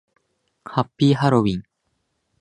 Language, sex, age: Japanese, male, 19-29